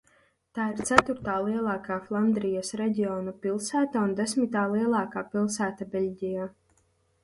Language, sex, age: Latvian, female, 19-29